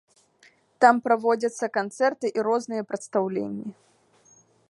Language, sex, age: Belarusian, female, under 19